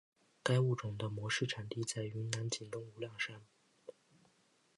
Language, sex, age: Chinese, male, under 19